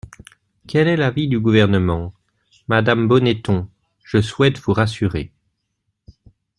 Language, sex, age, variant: French, male, 19-29, Français de métropole